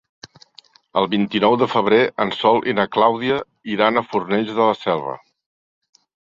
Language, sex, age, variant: Catalan, male, 60-69, Central